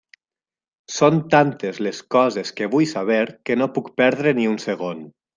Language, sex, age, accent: Catalan, male, 19-29, valencià